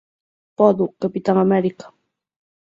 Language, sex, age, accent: Galician, female, 19-29, Atlántico (seseo e gheada); Normativo (estándar)